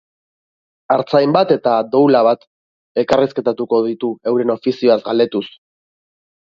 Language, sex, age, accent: Basque, male, 30-39, Erdialdekoa edo Nafarra (Gipuzkoa, Nafarroa)